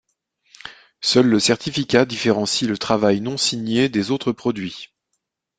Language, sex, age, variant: French, male, 40-49, Français de métropole